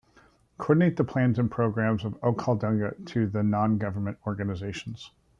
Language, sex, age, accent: English, male, 40-49, United States English